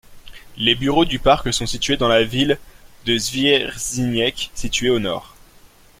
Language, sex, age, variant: French, male, 19-29, Français de métropole